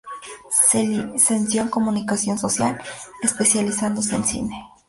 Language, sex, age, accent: Spanish, female, under 19, México